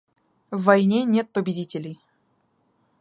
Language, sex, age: Russian, female, 19-29